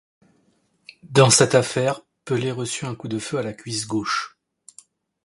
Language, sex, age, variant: French, male, 30-39, Français de métropole